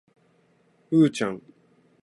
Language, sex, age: Japanese, male, 19-29